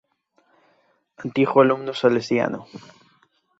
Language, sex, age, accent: Galician, male, 19-29, Central (gheada)